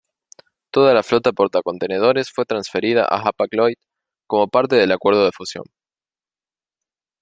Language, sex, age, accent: Spanish, male, 19-29, Rioplatense: Argentina, Uruguay, este de Bolivia, Paraguay